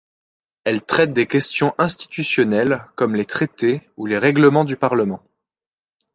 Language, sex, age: French, male, 19-29